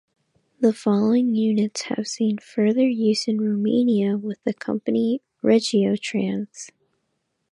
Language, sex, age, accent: English, female, under 19, United States English